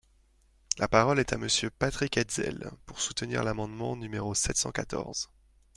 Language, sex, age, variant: French, male, 30-39, Français de métropole